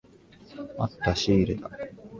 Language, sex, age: Japanese, male, 19-29